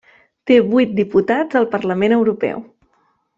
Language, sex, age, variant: Catalan, female, 40-49, Central